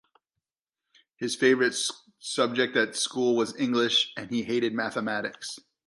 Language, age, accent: English, 50-59, United States English